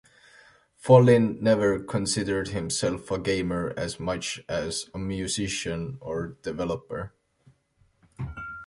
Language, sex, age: English, male, 19-29